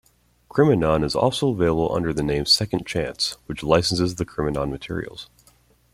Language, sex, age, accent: English, male, 19-29, United States English